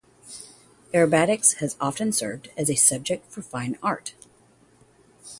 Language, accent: English, United States English